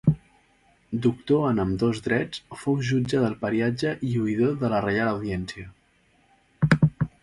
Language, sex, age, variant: Catalan, male, 19-29, Central